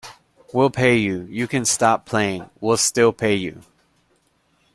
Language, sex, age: English, male, 30-39